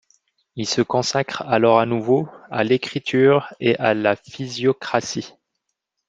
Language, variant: French, Français de métropole